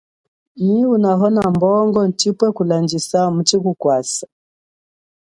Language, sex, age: Chokwe, female, 40-49